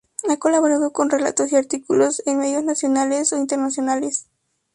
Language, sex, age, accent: Spanish, female, under 19, México